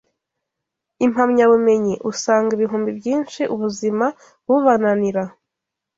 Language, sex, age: Kinyarwanda, female, 19-29